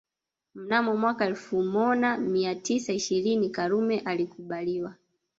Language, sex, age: Swahili, female, 19-29